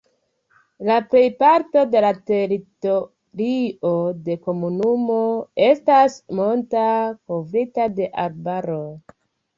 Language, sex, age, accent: Esperanto, female, 30-39, Internacia